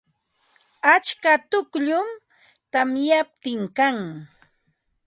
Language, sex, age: Ambo-Pasco Quechua, female, 50-59